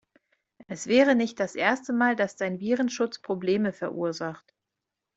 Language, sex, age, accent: German, female, 30-39, Deutschland Deutsch